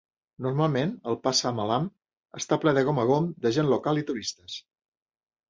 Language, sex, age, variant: Catalan, male, 60-69, Central